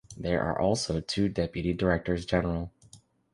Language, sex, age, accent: English, male, 19-29, United States English